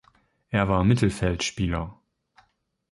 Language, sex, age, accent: German, male, 19-29, Deutschland Deutsch